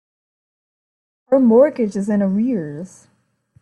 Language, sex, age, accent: English, female, 19-29, United States English